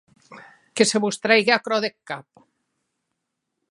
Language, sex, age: Occitan, female, 50-59